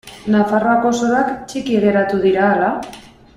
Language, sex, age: Basque, female, 19-29